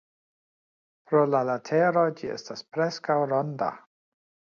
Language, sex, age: Esperanto, male, 50-59